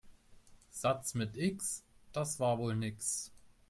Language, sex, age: German, male, 19-29